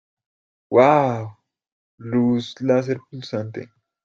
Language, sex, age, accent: Spanish, male, under 19, Andino-Pacífico: Colombia, Perú, Ecuador, oeste de Bolivia y Venezuela andina